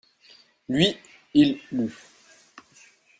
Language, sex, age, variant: French, male, 19-29, Français de métropole